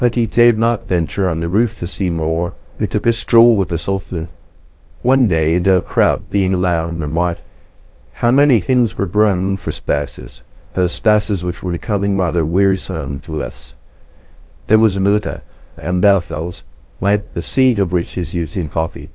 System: TTS, VITS